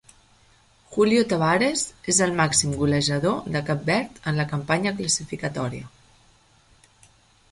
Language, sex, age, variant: Catalan, female, 30-39, Central